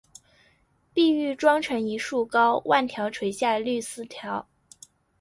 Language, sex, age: Chinese, female, 19-29